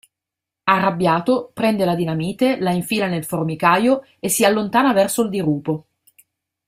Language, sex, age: Italian, female, 40-49